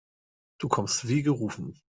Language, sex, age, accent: German, male, 30-39, Deutschland Deutsch